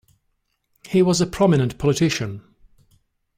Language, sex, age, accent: English, male, 40-49, England English